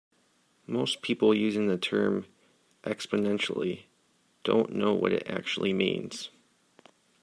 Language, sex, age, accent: English, male, 19-29, United States English